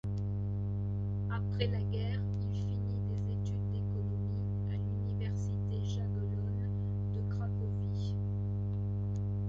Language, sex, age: French, female, 60-69